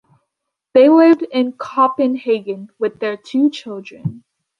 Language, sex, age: English, female, under 19